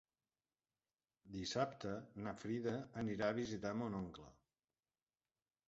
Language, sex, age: Catalan, male, 50-59